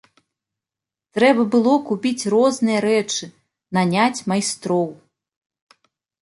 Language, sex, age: Belarusian, female, 30-39